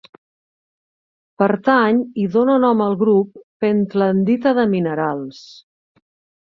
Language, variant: Catalan, Central